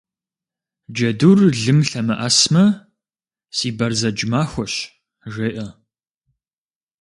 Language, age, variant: Kabardian, 19-29, Адыгэбзэ (Къэбэрдей, Кирил, псоми зэдай)